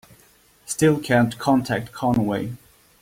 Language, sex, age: English, male, 30-39